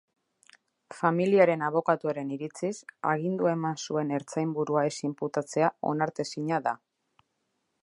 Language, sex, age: Basque, female, 30-39